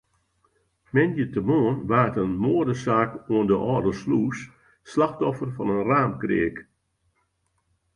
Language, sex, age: Western Frisian, male, 80-89